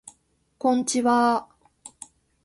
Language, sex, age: Japanese, female, 19-29